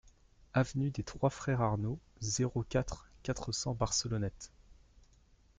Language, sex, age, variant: French, male, 19-29, Français de métropole